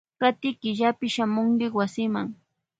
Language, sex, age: Loja Highland Quichua, female, 19-29